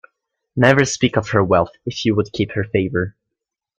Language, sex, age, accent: English, male, under 19, United States English